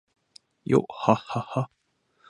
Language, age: Japanese, 19-29